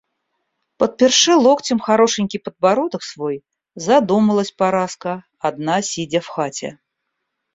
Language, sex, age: Russian, female, 40-49